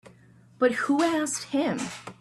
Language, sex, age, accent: English, female, 19-29, United States English